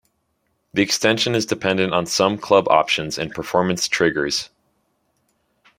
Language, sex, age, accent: English, male, 19-29, United States English